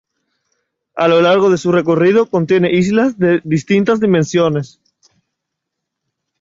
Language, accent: Spanish, España: Sur peninsular (Andalucia, Extremadura, Murcia)